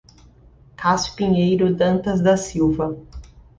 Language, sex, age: Portuguese, female, 30-39